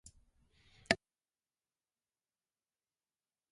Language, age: Japanese, 50-59